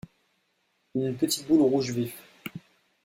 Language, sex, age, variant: French, male, 19-29, Français de métropole